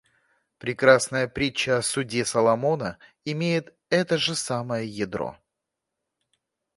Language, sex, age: Russian, male, 30-39